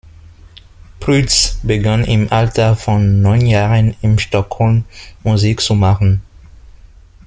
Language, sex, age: German, male, 19-29